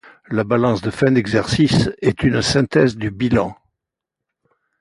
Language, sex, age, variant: French, male, 80-89, Français de métropole